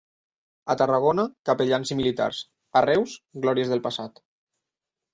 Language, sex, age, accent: Catalan, male, 19-29, valencià